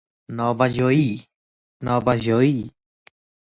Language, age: Persian, 19-29